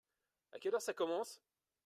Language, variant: French, Français de métropole